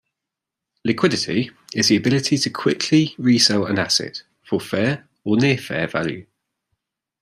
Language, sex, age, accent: English, male, 30-39, England English